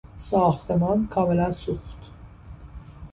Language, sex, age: Persian, male, 30-39